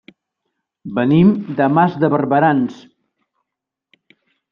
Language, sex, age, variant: Catalan, male, 60-69, Central